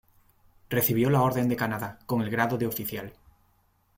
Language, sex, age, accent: Spanish, male, 19-29, España: Norte peninsular (Asturias, Castilla y León, Cantabria, País Vasco, Navarra, Aragón, La Rioja, Guadalajara, Cuenca)